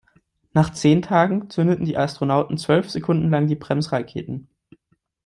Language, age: German, 19-29